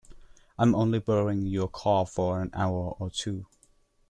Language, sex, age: English, male, under 19